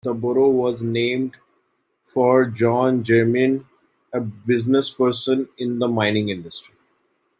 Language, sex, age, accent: English, male, 19-29, India and South Asia (India, Pakistan, Sri Lanka)